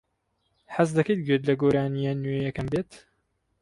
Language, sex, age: Central Kurdish, male, 19-29